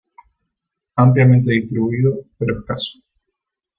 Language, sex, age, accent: Spanish, male, 30-39, Rioplatense: Argentina, Uruguay, este de Bolivia, Paraguay